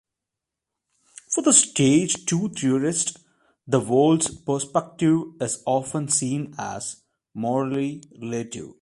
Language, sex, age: English, male, 19-29